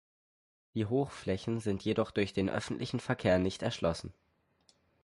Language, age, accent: German, under 19, Deutschland Deutsch